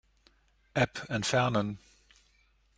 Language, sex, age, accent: German, male, 40-49, Deutschland Deutsch